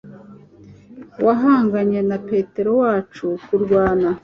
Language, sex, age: Kinyarwanda, female, 30-39